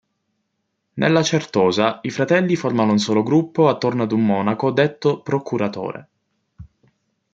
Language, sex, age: Italian, male, 19-29